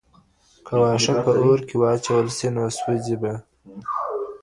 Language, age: Pashto, 19-29